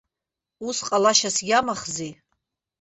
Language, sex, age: Abkhazian, female, 50-59